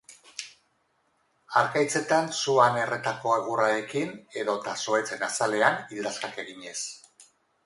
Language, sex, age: Basque, female, 50-59